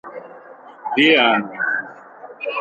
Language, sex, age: Portuguese, male, 30-39